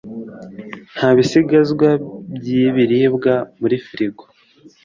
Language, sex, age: Kinyarwanda, male, 19-29